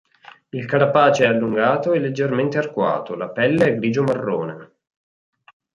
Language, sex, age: Italian, male, 19-29